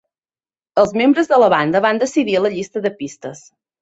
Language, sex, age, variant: Catalan, female, 30-39, Central